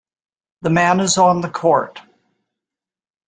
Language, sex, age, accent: English, female, 60-69, Canadian English